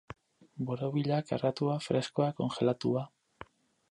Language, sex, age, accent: Basque, male, 19-29, Erdialdekoa edo Nafarra (Gipuzkoa, Nafarroa)